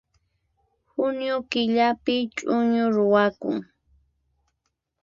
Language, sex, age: Puno Quechua, female, 30-39